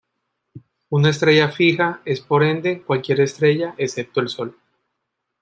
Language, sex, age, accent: Spanish, male, 30-39, Caribe: Cuba, Venezuela, Puerto Rico, República Dominicana, Panamá, Colombia caribeña, México caribeño, Costa del golfo de México